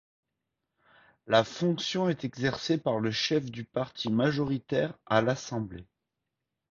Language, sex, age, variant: French, male, 30-39, Français de métropole